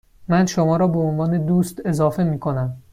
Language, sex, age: Persian, male, 19-29